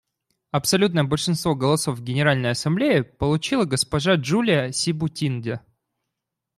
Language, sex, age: Russian, male, 19-29